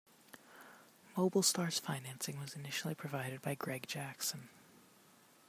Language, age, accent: English, 19-29, United States English